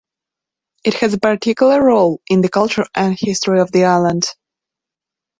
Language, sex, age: English, female, 19-29